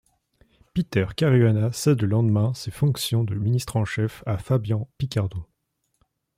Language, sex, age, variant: French, male, 19-29, Français de métropole